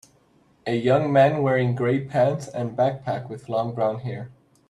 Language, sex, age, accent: English, male, 30-39, United States English